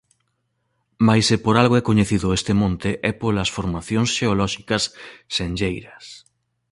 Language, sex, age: Galician, male, 40-49